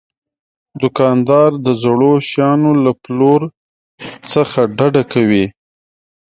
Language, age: Pashto, 30-39